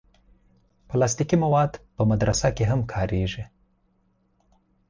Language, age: Pashto, 30-39